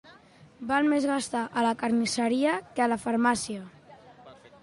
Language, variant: Catalan, Central